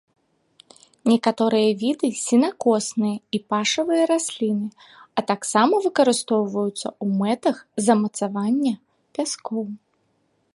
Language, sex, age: Belarusian, female, 19-29